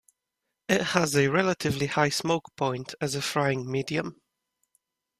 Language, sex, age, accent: English, male, 19-29, England English